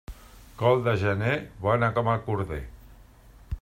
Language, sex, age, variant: Catalan, male, 50-59, Central